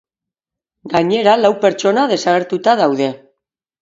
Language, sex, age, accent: Basque, female, 40-49, Mendebalekoa (Araba, Bizkaia, Gipuzkoako mendebaleko herri batzuk)